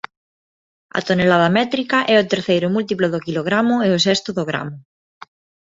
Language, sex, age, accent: Galician, female, 19-29, Neofalante